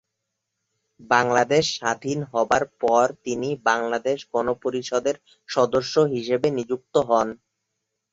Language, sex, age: Bengali, male, 19-29